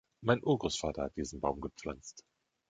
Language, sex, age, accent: German, male, 30-39, Deutschland Deutsch